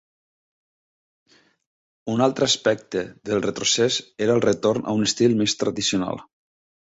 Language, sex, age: Catalan, male, 40-49